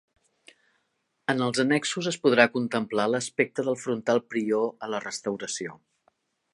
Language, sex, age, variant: Catalan, female, 50-59, Central